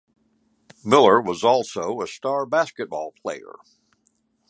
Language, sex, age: English, male, 70-79